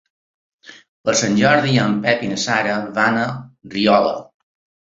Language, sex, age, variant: Catalan, male, 50-59, Balear